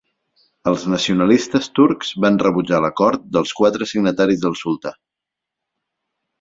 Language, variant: Catalan, Central